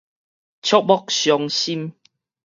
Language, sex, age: Min Nan Chinese, male, 19-29